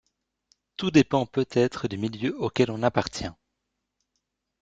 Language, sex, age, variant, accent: French, male, 19-29, Français d'Europe, Français de Belgique